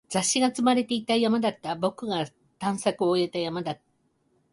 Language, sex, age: Japanese, female, 50-59